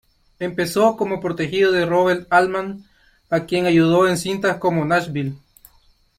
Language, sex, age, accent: Spanish, male, 19-29, América central